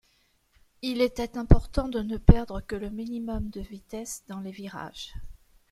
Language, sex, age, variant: French, female, 40-49, Français de métropole